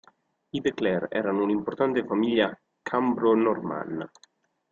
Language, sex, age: Italian, male, 19-29